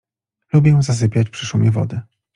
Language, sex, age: Polish, male, 40-49